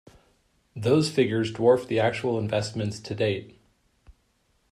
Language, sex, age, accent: English, male, 40-49, United States English